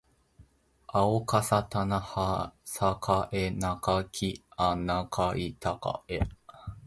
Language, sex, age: Japanese, male, 19-29